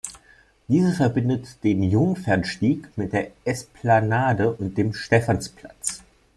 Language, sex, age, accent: German, male, 19-29, Deutschland Deutsch